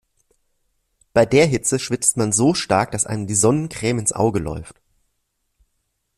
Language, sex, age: German, male, 30-39